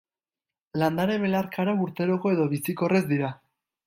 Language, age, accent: Basque, 19-29, Mendebalekoa (Araba, Bizkaia, Gipuzkoako mendebaleko herri batzuk)